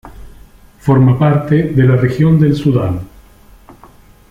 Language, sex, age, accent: Spanish, male, 50-59, Rioplatense: Argentina, Uruguay, este de Bolivia, Paraguay